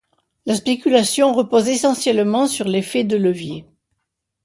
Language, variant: French, Français de métropole